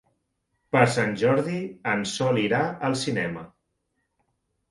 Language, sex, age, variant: Catalan, male, 30-39, Central